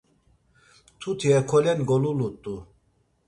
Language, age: Laz, 40-49